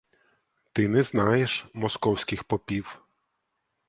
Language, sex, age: Ukrainian, male, 30-39